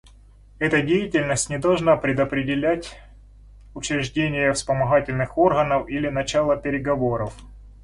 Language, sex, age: Russian, male, 40-49